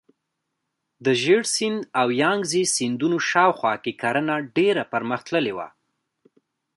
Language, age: Pashto, 19-29